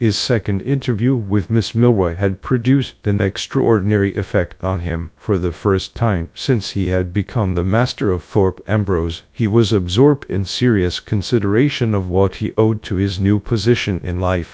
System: TTS, GradTTS